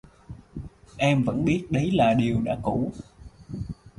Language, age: Vietnamese, 19-29